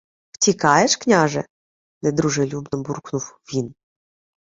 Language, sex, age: Ukrainian, female, 19-29